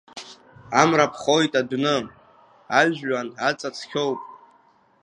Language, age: Abkhazian, under 19